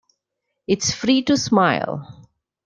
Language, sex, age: English, female, under 19